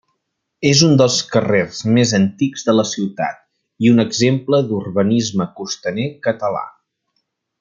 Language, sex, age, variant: Catalan, male, 30-39, Central